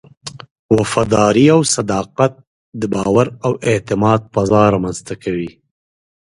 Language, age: Pashto, 30-39